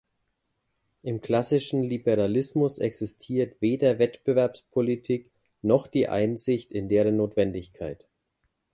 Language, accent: German, Deutschland Deutsch